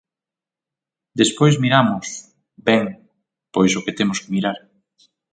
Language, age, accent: Galician, 30-39, Oriental (común en zona oriental); Normativo (estándar)